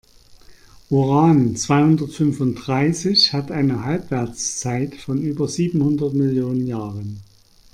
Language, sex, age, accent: German, male, 50-59, Deutschland Deutsch